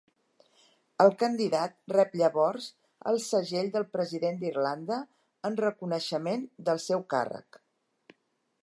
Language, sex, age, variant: Catalan, female, 60-69, Central